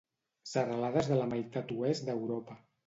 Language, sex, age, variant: Catalan, male, 50-59, Central